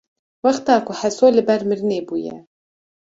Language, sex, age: Kurdish, female, 19-29